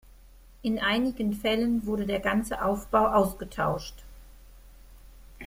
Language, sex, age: German, female, 50-59